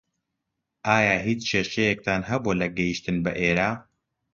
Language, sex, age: Central Kurdish, male, 19-29